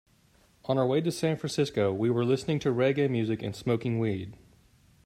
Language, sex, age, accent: English, male, 30-39, United States English